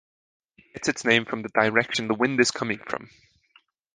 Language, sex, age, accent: English, male, 19-29, England English